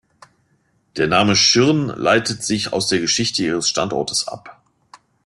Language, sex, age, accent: German, male, 40-49, Deutschland Deutsch